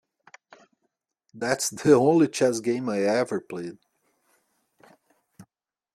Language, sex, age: English, male, 40-49